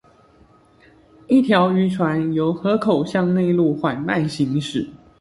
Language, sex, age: Chinese, male, under 19